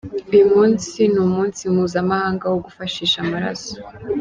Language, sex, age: Kinyarwanda, female, 19-29